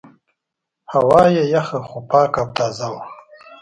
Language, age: Pashto, under 19